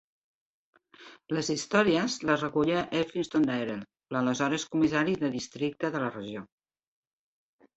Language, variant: Catalan, Septentrional